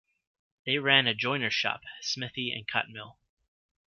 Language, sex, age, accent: English, male, 30-39, United States English